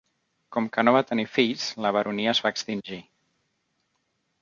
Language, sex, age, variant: Catalan, male, 40-49, Central